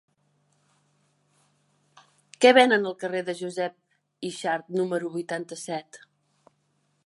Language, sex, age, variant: Catalan, female, 50-59, Central